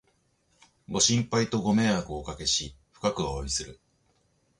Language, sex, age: Japanese, male, 40-49